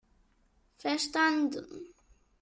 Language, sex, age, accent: German, male, under 19, Deutschland Deutsch